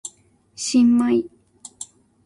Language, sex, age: Japanese, female, 19-29